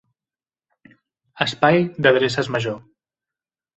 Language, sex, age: Catalan, male, 30-39